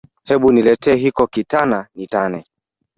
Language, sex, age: Swahili, male, 19-29